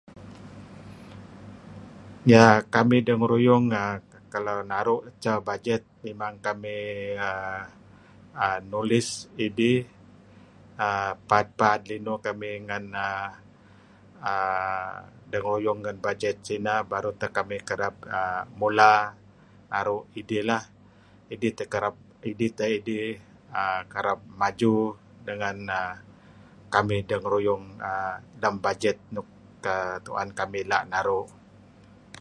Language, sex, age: Kelabit, male, 60-69